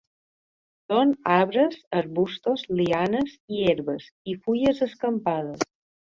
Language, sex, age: Catalan, female, 40-49